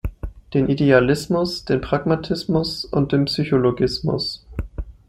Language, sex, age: German, male, 19-29